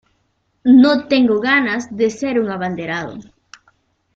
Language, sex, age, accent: Spanish, female, 19-29, América central